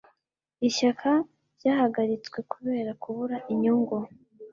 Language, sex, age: Kinyarwanda, female, 19-29